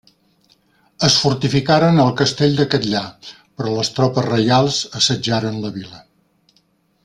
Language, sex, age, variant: Catalan, male, 60-69, Central